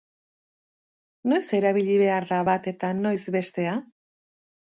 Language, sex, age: Basque, female, 50-59